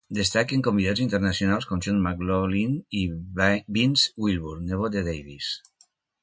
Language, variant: Catalan, Nord-Occidental